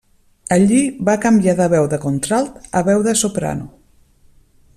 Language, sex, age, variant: Catalan, female, 40-49, Central